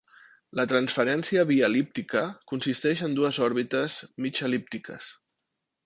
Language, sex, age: Catalan, male, 40-49